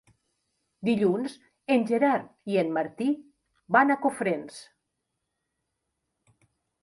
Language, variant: Catalan, Central